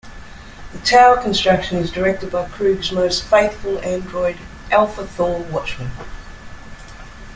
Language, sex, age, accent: English, female, 50-59, Australian English